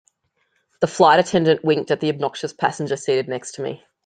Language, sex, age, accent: English, female, 30-39, Australian English